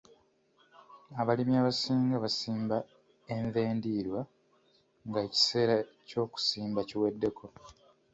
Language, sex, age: Ganda, male, 19-29